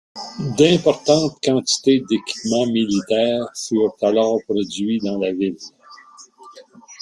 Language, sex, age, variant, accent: French, male, 70-79, Français d'Amérique du Nord, Français du Canada